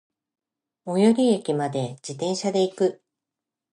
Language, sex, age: Japanese, female, 50-59